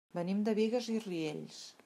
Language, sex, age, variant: Catalan, female, 50-59, Central